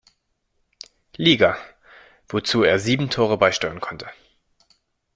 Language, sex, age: German, male, 19-29